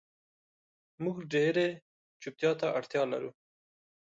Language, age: Pashto, 30-39